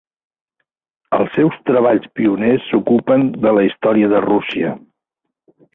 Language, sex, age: Catalan, male, 50-59